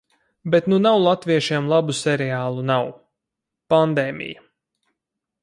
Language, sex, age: Latvian, male, 30-39